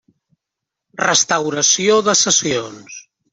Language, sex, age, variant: Catalan, male, 40-49, Central